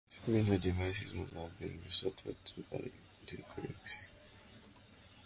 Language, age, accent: English, 19-29, England English